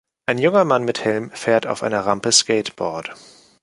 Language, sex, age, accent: German, male, 19-29, Deutschland Deutsch